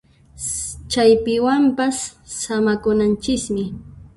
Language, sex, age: Puno Quechua, female, 19-29